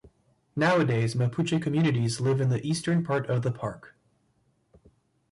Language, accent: English, United States English